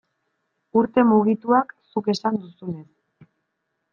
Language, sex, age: Basque, male, 19-29